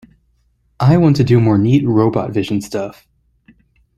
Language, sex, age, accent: English, male, 19-29, United States English